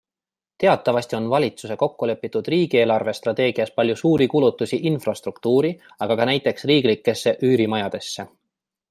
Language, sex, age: Estonian, male, 30-39